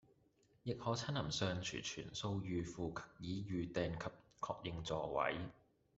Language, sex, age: Cantonese, male, 19-29